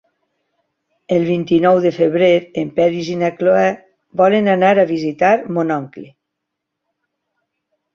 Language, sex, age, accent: Catalan, female, 50-59, valencià